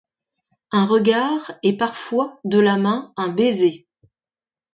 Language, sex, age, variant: French, female, 50-59, Français de métropole